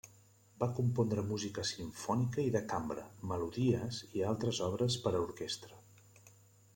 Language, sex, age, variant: Catalan, male, 50-59, Central